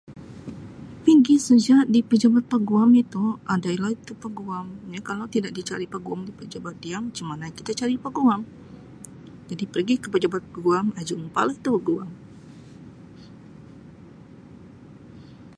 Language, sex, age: Sabah Malay, female, 40-49